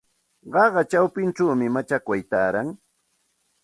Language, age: Santa Ana de Tusi Pasco Quechua, 40-49